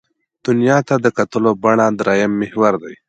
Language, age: Pashto, 19-29